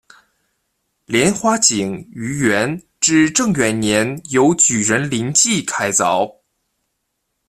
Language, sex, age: Chinese, male, 19-29